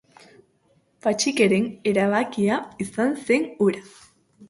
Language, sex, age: Basque, female, under 19